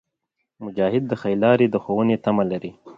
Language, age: Pashto, 30-39